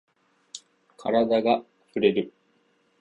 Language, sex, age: Japanese, male, 19-29